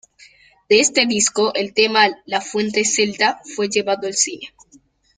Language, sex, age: Spanish, male, under 19